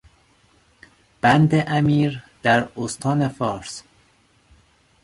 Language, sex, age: Persian, male, 19-29